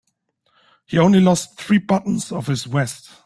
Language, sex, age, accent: English, male, 19-29, United States English